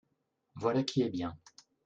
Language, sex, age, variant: French, male, 40-49, Français de métropole